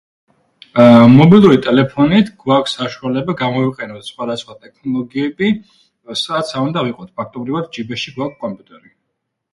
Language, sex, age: Georgian, male, 30-39